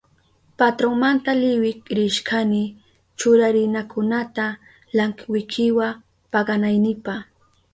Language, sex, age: Southern Pastaza Quechua, female, 19-29